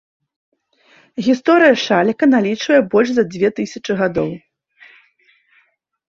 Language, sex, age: Belarusian, female, 30-39